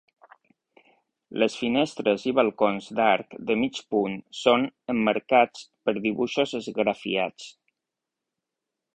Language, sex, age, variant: Catalan, male, 50-59, Balear